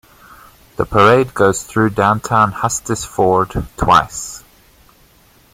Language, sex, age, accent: English, male, 19-29, Southern African (South Africa, Zimbabwe, Namibia)